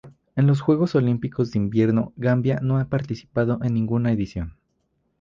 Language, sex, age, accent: Spanish, male, under 19, México